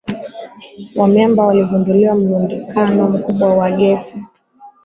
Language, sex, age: Swahili, female, 19-29